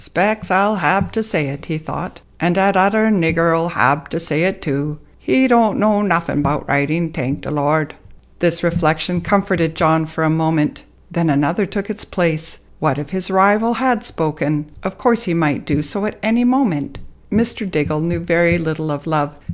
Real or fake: real